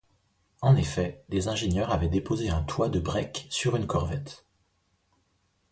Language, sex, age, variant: French, male, 40-49, Français de métropole